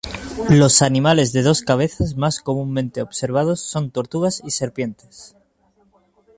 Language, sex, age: Spanish, male, 19-29